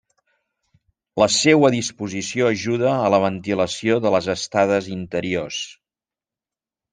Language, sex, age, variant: Catalan, male, 50-59, Central